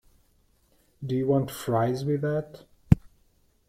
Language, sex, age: English, male, 30-39